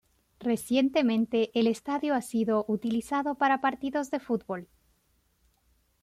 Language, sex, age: Spanish, female, 30-39